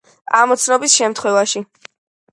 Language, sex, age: Georgian, female, 30-39